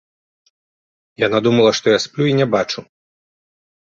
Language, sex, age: Belarusian, male, 30-39